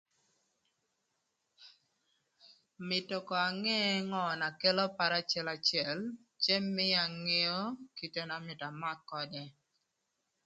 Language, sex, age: Thur, female, 30-39